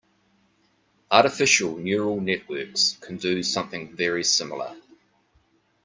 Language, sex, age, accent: English, male, 40-49, New Zealand English